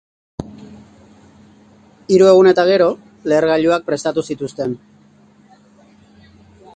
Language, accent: Basque, Erdialdekoa edo Nafarra (Gipuzkoa, Nafarroa)